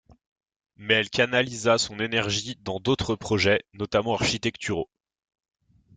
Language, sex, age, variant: French, male, 19-29, Français de métropole